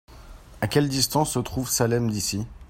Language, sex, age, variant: French, male, 30-39, Français de métropole